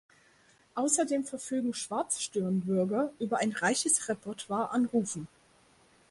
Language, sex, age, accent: German, female, 19-29, Deutschland Deutsch